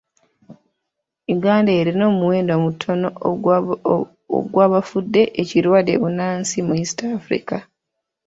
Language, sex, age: Ganda, female, 30-39